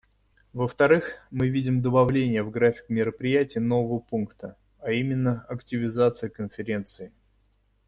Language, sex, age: Russian, male, 30-39